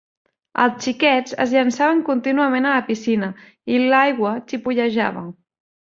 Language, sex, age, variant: Catalan, female, 30-39, Central